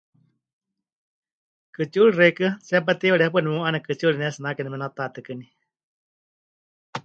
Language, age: Huichol, 50-59